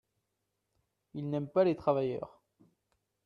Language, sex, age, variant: French, male, 19-29, Français de métropole